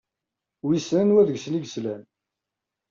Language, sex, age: Kabyle, male, 30-39